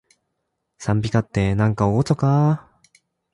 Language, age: Japanese, 19-29